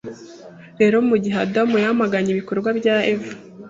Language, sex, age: Kinyarwanda, female, 19-29